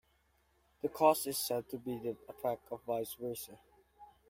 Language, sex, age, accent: English, male, under 19, Filipino